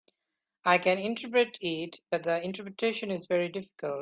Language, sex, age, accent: English, male, 40-49, England English